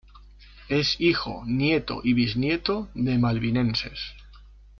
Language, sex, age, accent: Spanish, male, 40-49, España: Centro-Sur peninsular (Madrid, Toledo, Castilla-La Mancha)